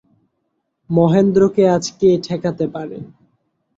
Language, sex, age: Bengali, male, under 19